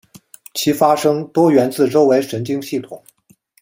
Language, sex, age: Chinese, male, 30-39